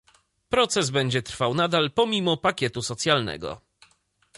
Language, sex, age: Polish, male, 30-39